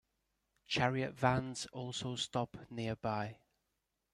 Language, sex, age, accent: English, male, 19-29, England English